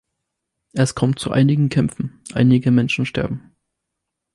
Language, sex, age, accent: German, male, 19-29, Deutschland Deutsch